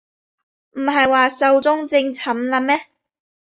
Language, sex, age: Cantonese, female, 19-29